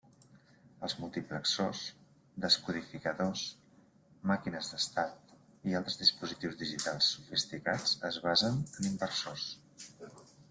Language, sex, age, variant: Catalan, male, 40-49, Central